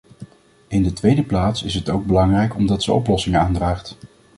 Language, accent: Dutch, Nederlands Nederlands